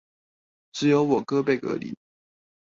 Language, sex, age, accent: Chinese, male, under 19, 出生地：新北市